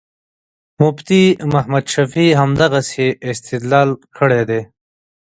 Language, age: Pashto, 30-39